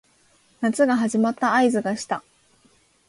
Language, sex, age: Japanese, female, 19-29